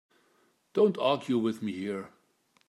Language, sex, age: English, male, 50-59